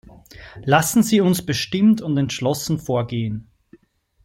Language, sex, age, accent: German, male, 30-39, Österreichisches Deutsch